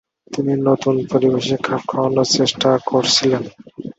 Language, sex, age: Bengali, male, 19-29